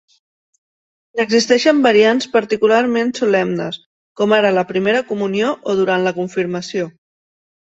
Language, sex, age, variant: Catalan, female, 30-39, Central